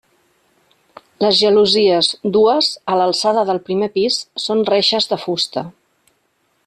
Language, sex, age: Catalan, female, 50-59